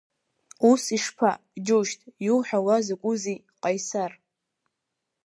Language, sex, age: Abkhazian, female, under 19